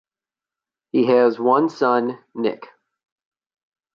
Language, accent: English, United States English